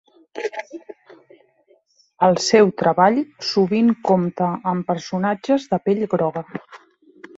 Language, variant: Catalan, Central